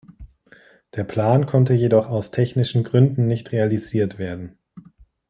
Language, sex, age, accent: German, male, 30-39, Deutschland Deutsch